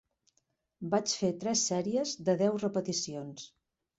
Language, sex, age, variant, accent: Catalan, female, 50-59, Central, central